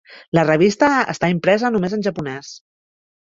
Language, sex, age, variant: Catalan, female, 40-49, Central